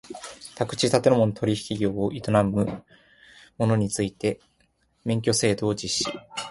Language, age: Japanese, 19-29